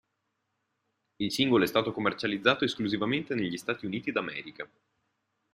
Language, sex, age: Italian, male, 19-29